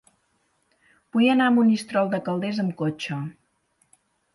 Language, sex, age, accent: Catalan, female, 30-39, gironí